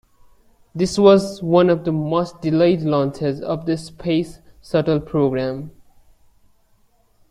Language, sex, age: English, male, 19-29